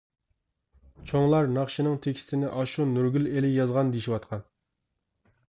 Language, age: Uyghur, 30-39